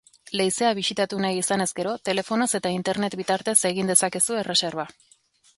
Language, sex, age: Basque, female, 30-39